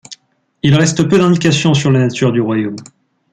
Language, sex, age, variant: French, male, 19-29, Français de métropole